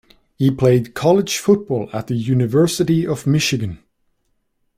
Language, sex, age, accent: English, male, 19-29, United States English